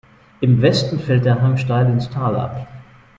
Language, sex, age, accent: German, male, 40-49, Deutschland Deutsch